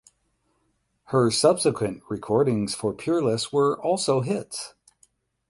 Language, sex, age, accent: English, male, 40-49, United States English; Midwestern